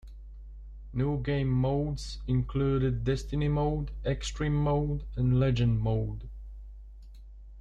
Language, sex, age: English, male, 19-29